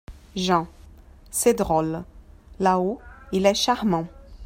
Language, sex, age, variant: French, female, 30-39, Français d'Europe